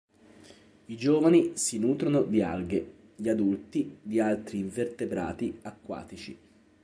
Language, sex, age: Italian, male, 40-49